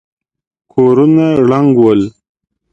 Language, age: Pashto, 30-39